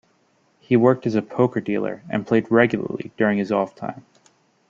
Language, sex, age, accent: English, male, 19-29, United States English